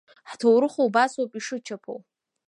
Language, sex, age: Abkhazian, female, under 19